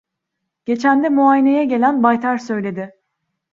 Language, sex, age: Turkish, female, 30-39